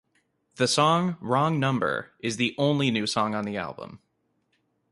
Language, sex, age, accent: English, male, 19-29, United States English